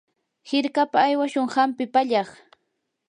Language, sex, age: Yanahuanca Pasco Quechua, female, 19-29